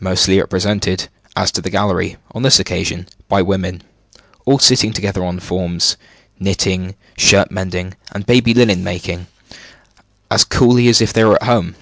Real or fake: real